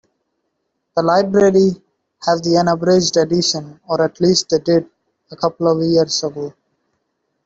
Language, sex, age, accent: English, male, 19-29, India and South Asia (India, Pakistan, Sri Lanka)